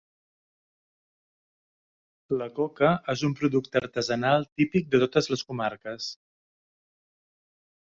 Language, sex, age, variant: Catalan, male, 40-49, Balear